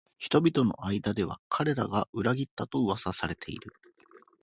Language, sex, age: Japanese, male, 40-49